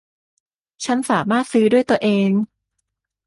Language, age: Thai, 19-29